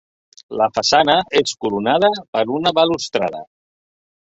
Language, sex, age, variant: Catalan, male, 60-69, Central